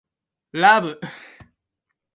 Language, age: English, 19-29